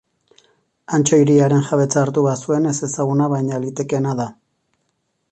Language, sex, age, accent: Basque, male, 40-49, Erdialdekoa edo Nafarra (Gipuzkoa, Nafarroa)